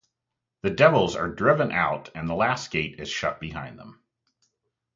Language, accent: English, United States English